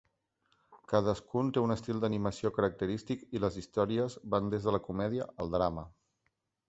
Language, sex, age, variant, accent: Catalan, male, 40-49, Central, gironí